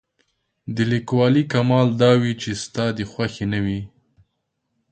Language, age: Pashto, 30-39